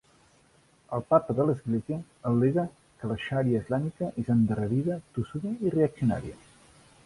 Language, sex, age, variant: Catalan, male, 50-59, Central